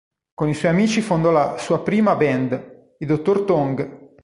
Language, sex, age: Italian, male, 40-49